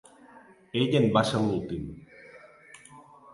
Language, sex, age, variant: Catalan, male, 40-49, Nord-Occidental